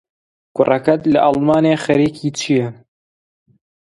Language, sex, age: Central Kurdish, male, 19-29